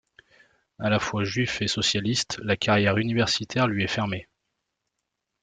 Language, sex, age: French, male, 30-39